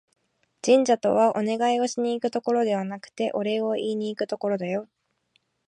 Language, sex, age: Japanese, female, 19-29